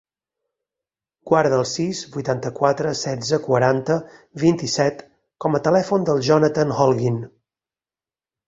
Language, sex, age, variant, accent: Catalan, male, 30-39, Balear, mallorquí